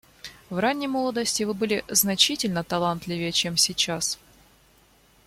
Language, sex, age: Russian, female, 19-29